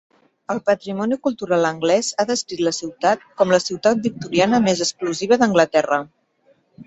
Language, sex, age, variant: Catalan, female, 40-49, Central